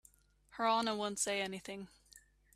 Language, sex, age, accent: English, female, 19-29, United States English